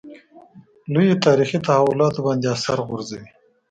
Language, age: Pashto, under 19